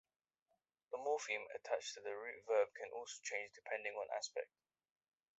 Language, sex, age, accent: English, male, 19-29, England English